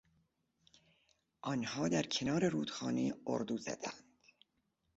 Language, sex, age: Persian, female, 60-69